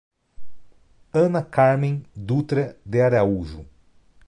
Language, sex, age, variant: Portuguese, male, 30-39, Portuguese (Brasil)